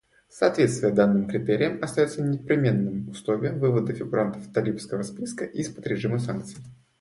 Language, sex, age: Russian, male, 19-29